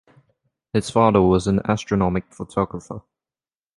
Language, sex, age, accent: English, male, 19-29, England English; Singaporean English